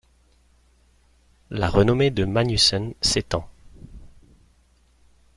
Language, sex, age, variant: French, male, 40-49, Français de métropole